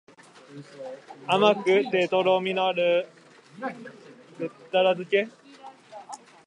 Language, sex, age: Japanese, male, 19-29